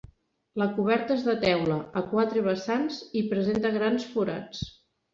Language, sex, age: Catalan, female, 40-49